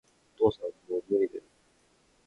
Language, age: Japanese, under 19